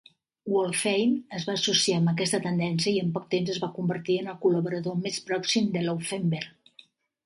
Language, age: Catalan, 60-69